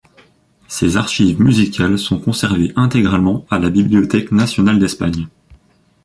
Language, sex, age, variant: French, male, under 19, Français de métropole